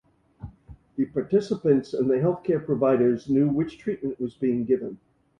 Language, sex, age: English, male, 60-69